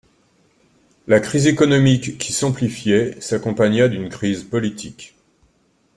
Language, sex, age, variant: French, male, 50-59, Français de métropole